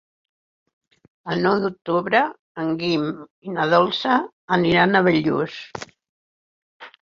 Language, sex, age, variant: Catalan, female, 70-79, Central